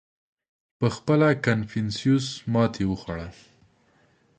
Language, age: Pashto, 30-39